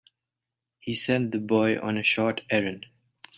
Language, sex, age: English, male, 19-29